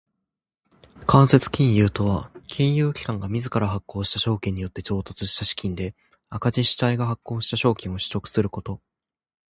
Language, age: Japanese, 19-29